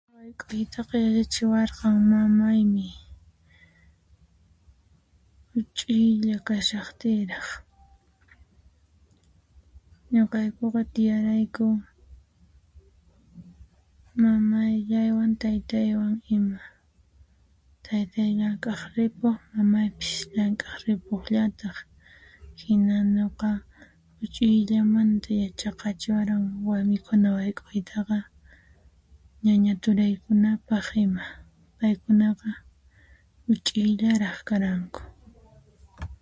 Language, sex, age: Puno Quechua, female, 19-29